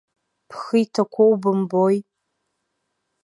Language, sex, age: Abkhazian, female, under 19